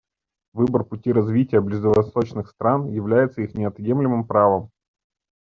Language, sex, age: Russian, male, 30-39